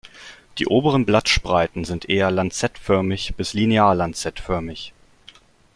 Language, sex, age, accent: German, male, 19-29, Deutschland Deutsch